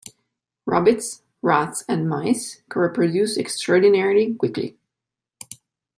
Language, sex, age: English, female, 30-39